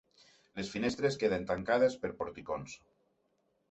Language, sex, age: Catalan, male, 50-59